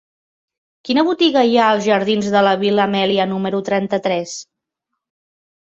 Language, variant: Catalan, Central